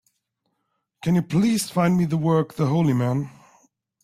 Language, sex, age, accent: English, male, 19-29, United States English